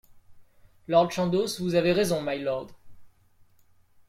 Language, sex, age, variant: French, male, 19-29, Français de métropole